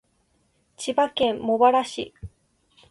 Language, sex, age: Japanese, female, 19-29